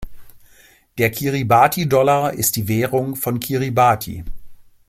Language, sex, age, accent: German, male, 40-49, Deutschland Deutsch